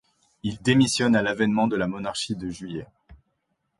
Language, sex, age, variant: French, male, 19-29, Français de métropole